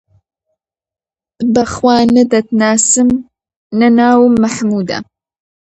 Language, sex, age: Central Kurdish, female, under 19